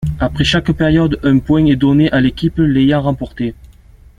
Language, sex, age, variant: French, male, 50-59, Français de métropole